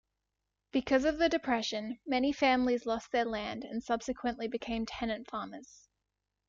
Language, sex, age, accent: English, female, 19-29, Australian English